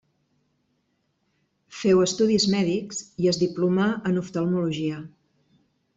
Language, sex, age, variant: Catalan, female, 50-59, Central